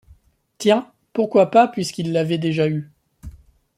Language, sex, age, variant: French, male, 30-39, Français de métropole